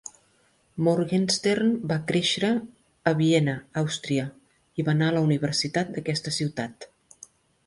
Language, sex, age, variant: Catalan, female, 50-59, Central